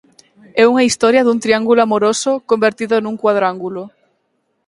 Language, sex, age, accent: Galician, female, 19-29, Atlántico (seseo e gheada)